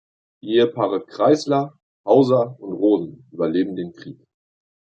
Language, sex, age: German, male, 19-29